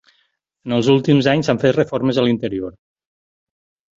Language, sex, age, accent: Catalan, male, 50-59, valencià